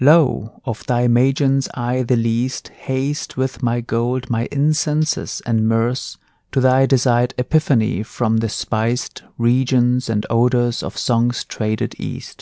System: none